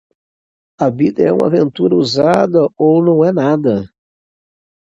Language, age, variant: Portuguese, 40-49, Portuguese (Brasil)